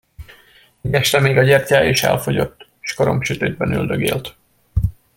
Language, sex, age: Hungarian, male, 19-29